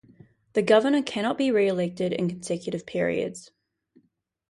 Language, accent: English, New Zealand English